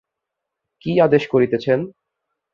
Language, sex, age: Bengali, male, 19-29